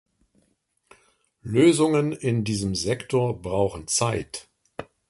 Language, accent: German, Deutschland Deutsch